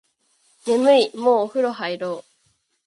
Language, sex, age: Japanese, female, under 19